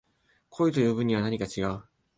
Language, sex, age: Japanese, male, 19-29